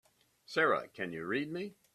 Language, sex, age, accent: English, male, 70-79, United States English